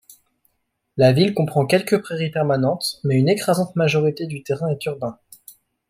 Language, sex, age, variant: French, male, 19-29, Français de métropole